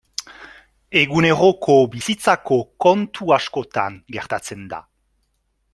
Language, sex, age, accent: Basque, male, 40-49, Nafar-lapurtarra edo Zuberotarra (Lapurdi, Nafarroa Beherea, Zuberoa)